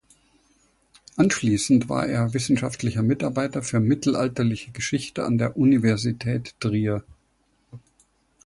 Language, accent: German, Deutschland Deutsch